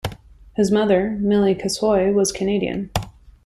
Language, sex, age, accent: English, female, 30-39, United States English